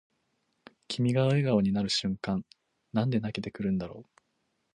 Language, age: Japanese, 19-29